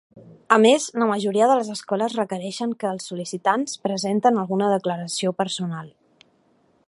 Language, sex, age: Catalan, female, 30-39